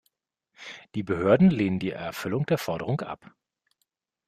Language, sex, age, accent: German, male, 40-49, Deutschland Deutsch